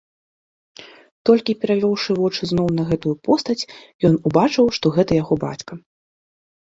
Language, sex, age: Belarusian, female, 19-29